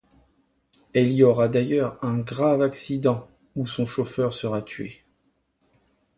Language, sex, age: French, male, 30-39